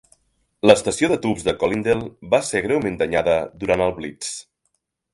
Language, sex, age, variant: Catalan, male, 40-49, Central